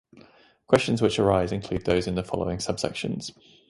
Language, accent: English, England English